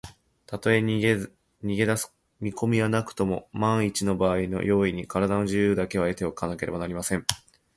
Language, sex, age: Japanese, male, 19-29